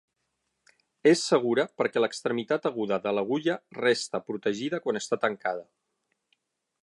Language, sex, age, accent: Catalan, male, 50-59, balear; central